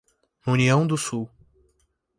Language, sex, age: Portuguese, male, 19-29